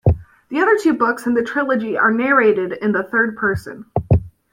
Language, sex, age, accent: English, female, under 19, United States English